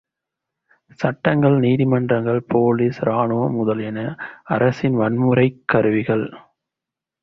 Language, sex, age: Tamil, male, 30-39